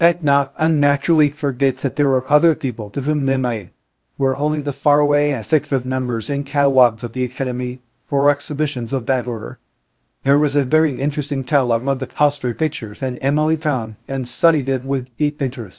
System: TTS, VITS